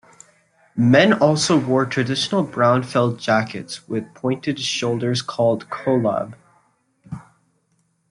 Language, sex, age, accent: English, male, 19-29, United States English